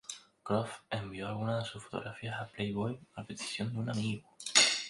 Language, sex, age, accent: Spanish, male, 19-29, España: Islas Canarias